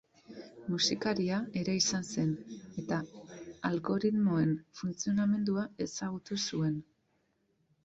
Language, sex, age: Basque, female, 30-39